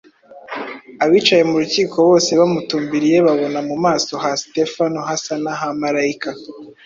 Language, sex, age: Kinyarwanda, male, 19-29